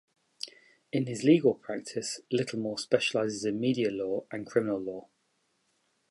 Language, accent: English, England English